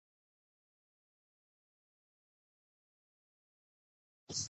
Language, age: Pashto, 19-29